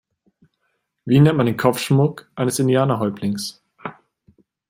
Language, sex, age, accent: German, male, 19-29, Deutschland Deutsch